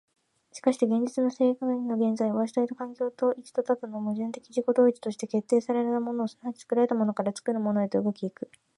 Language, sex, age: Japanese, female, 19-29